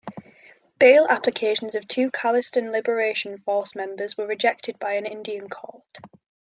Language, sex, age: English, female, 19-29